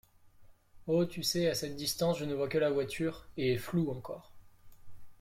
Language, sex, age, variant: French, male, 19-29, Français de métropole